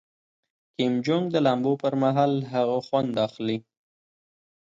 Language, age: Pashto, 19-29